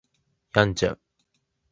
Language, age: Japanese, 19-29